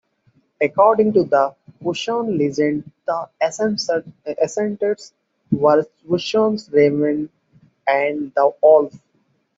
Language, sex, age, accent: English, male, 30-39, India and South Asia (India, Pakistan, Sri Lanka)